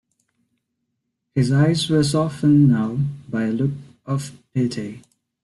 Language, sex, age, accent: English, male, 19-29, India and South Asia (India, Pakistan, Sri Lanka)